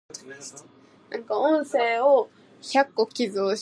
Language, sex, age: English, female, under 19